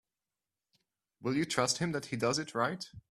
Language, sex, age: English, male, 19-29